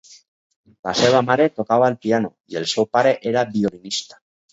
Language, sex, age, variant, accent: Catalan, male, 60-69, Valencià meridional, valencià